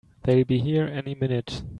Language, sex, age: English, male, 19-29